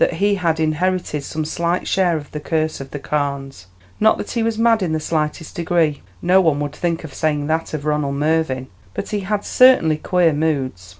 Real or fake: real